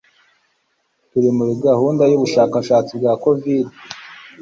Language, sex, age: Kinyarwanda, male, 19-29